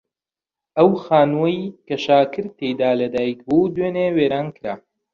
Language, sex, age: Central Kurdish, male, 19-29